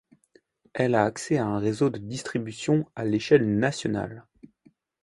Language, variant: French, Français de métropole